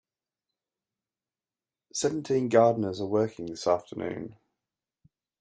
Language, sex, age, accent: English, male, 40-49, England English